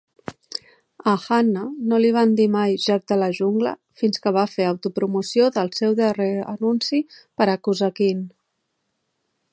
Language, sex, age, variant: Catalan, female, 40-49, Central